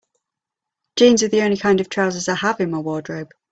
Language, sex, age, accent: English, female, 30-39, England English